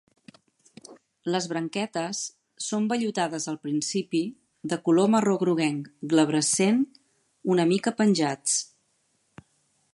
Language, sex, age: Catalan, female, 40-49